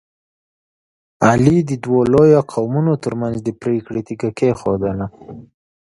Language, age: Pashto, 19-29